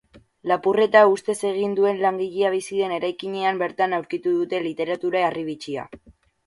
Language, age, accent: Basque, under 19, Batua